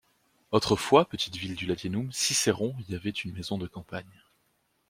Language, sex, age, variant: French, male, 19-29, Français de métropole